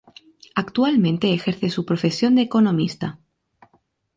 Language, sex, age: Spanish, female, 19-29